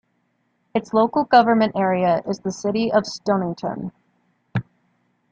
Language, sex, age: English, female, 19-29